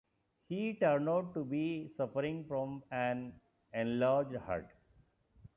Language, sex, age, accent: English, male, 50-59, India and South Asia (India, Pakistan, Sri Lanka)